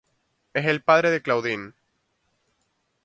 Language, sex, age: Spanish, male, 19-29